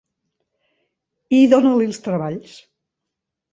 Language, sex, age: Catalan, female, 50-59